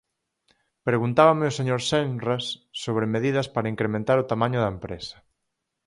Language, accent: Galician, Normativo (estándar)